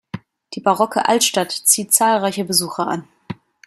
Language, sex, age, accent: German, female, 30-39, Deutschland Deutsch